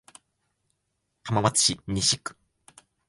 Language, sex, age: Japanese, male, 19-29